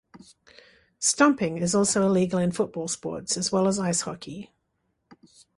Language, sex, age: English, female, 60-69